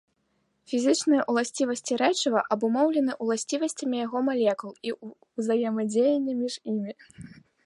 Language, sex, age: Belarusian, female, 19-29